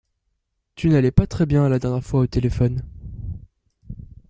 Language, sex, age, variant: French, male, 19-29, Français de métropole